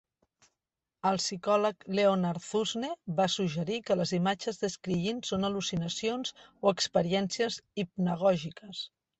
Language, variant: Catalan, Central